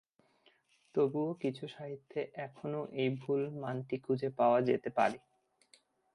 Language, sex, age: Bengali, male, 30-39